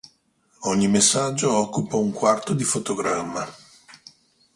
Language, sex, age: Italian, male, 60-69